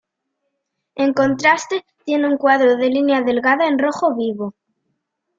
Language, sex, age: Spanish, female, 30-39